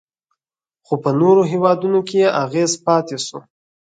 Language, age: Pashto, 19-29